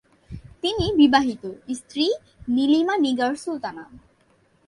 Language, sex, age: Bengali, female, 19-29